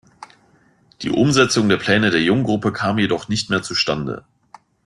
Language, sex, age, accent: German, male, 40-49, Deutschland Deutsch